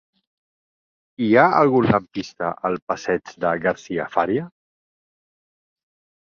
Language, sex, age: Catalan, male, 40-49